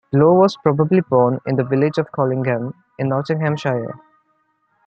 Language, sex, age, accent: English, male, 19-29, India and South Asia (India, Pakistan, Sri Lanka)